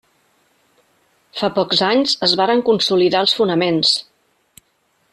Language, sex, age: Catalan, female, 50-59